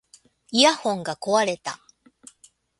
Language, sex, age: Japanese, female, 60-69